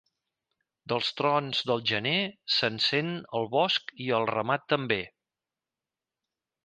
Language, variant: Catalan, Central